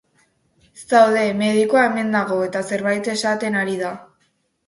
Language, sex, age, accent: Basque, female, under 19, Mendebalekoa (Araba, Bizkaia, Gipuzkoako mendebaleko herri batzuk)